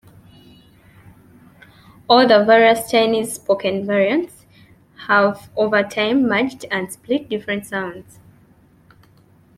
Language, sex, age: English, female, 19-29